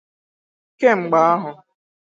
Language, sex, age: Igbo, female, 19-29